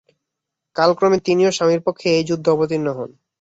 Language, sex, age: Bengali, male, under 19